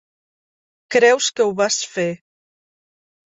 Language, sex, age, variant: Catalan, female, 50-59, Central